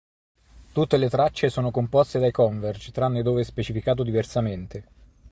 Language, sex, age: Italian, male, 30-39